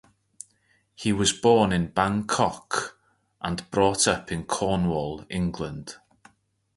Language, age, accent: English, 30-39, Welsh English